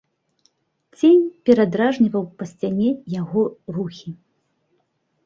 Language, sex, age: Belarusian, female, 40-49